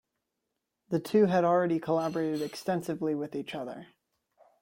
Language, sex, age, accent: English, male, 19-29, United States English